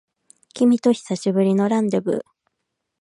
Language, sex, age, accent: Japanese, female, 19-29, 関西